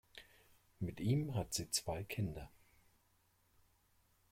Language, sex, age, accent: German, male, 40-49, Deutschland Deutsch